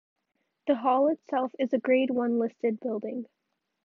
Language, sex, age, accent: English, female, under 19, United States English